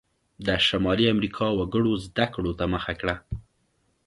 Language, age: Pashto, 19-29